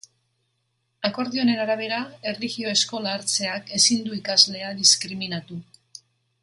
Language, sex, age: Basque, female, 60-69